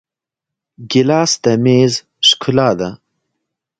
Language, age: Pashto, 19-29